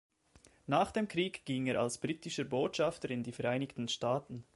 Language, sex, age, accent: German, male, 19-29, Schweizerdeutsch